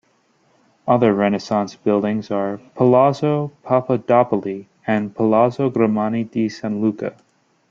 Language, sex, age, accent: English, male, 19-29, United States English